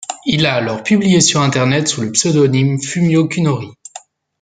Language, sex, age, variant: French, male, 19-29, Français de métropole